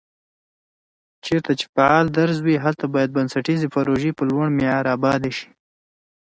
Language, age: Pashto, 19-29